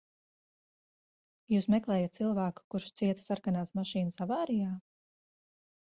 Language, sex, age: Latvian, female, 19-29